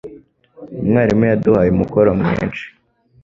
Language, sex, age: Kinyarwanda, male, under 19